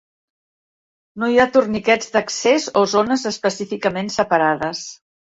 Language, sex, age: Catalan, female, 60-69